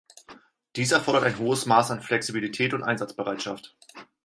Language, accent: German, Deutschland Deutsch